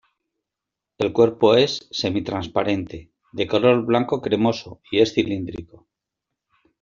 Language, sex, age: Spanish, male, 50-59